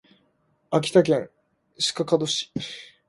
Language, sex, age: Japanese, male, 19-29